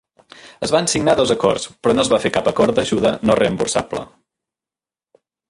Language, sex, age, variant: Catalan, male, 19-29, Central